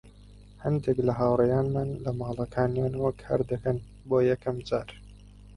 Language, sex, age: Central Kurdish, male, 19-29